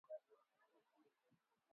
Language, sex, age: Swahili, male, 19-29